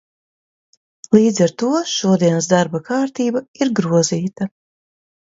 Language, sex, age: Latvian, female, 40-49